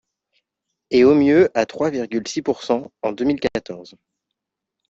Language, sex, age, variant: French, male, 19-29, Français de métropole